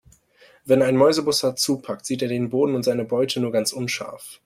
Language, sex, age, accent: German, male, 19-29, Deutschland Deutsch